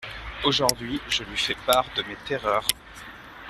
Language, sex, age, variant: French, male, 19-29, Français de métropole